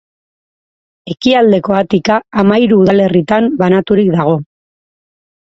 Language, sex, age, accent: Basque, female, 30-39, Mendebalekoa (Araba, Bizkaia, Gipuzkoako mendebaleko herri batzuk)